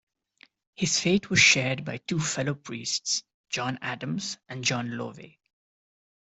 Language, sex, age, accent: English, male, 19-29, India and South Asia (India, Pakistan, Sri Lanka)